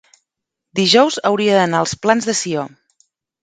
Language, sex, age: Catalan, female, 40-49